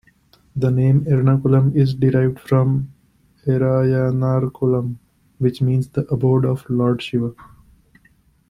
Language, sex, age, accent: English, male, 19-29, India and South Asia (India, Pakistan, Sri Lanka)